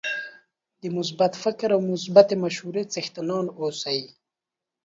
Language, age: Pashto, 19-29